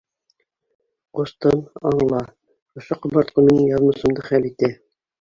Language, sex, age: Bashkir, female, 60-69